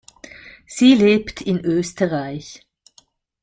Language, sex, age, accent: German, female, 60-69, Schweizerdeutsch